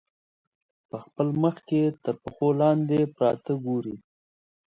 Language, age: Pashto, 30-39